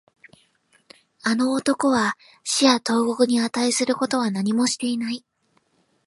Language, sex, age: Japanese, female, 19-29